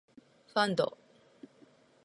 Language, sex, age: Japanese, female, 50-59